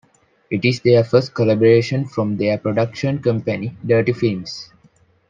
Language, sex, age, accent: English, male, 19-29, India and South Asia (India, Pakistan, Sri Lanka)